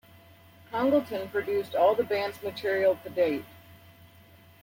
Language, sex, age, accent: English, female, 40-49, United States English